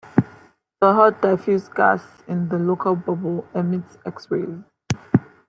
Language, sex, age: English, female, 19-29